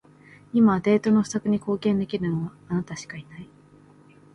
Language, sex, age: Japanese, female, 19-29